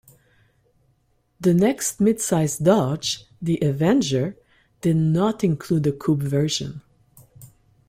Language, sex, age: English, female, 50-59